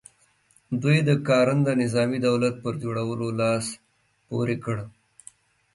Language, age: Pashto, 19-29